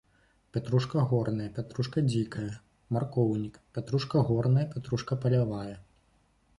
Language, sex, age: Belarusian, male, 19-29